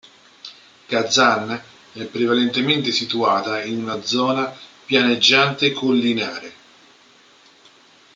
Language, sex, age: Italian, male, 40-49